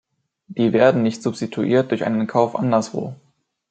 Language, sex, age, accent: German, male, under 19, Deutschland Deutsch